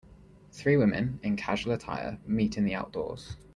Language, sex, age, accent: English, male, 19-29, England English